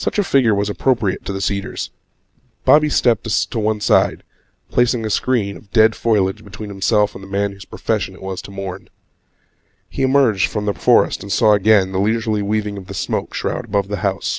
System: none